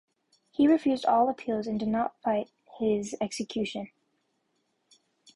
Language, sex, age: English, female, under 19